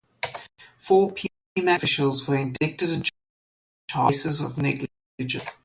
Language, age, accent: English, 30-39, Southern African (South Africa, Zimbabwe, Namibia)